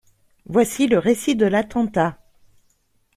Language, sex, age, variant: French, male, 30-39, Français de métropole